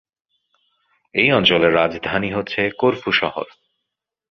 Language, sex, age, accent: Bengali, male, 30-39, চলিত